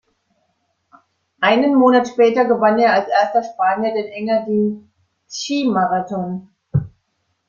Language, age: German, 50-59